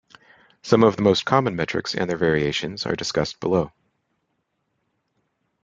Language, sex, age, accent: English, male, 30-39, United States English